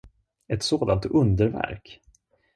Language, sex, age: Swedish, male, 40-49